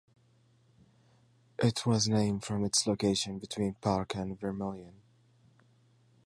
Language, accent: English, United States English